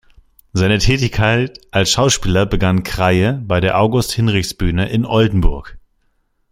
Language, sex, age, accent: German, male, 19-29, Deutschland Deutsch